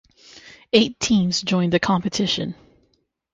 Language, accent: English, United States English; Canadian English